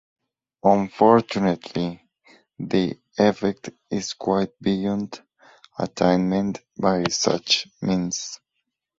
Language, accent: English, United States English